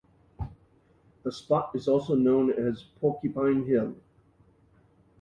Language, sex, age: English, male, 60-69